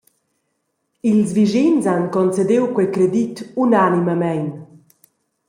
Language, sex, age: Romansh, female, 40-49